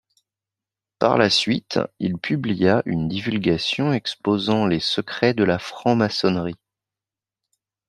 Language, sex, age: French, male, 40-49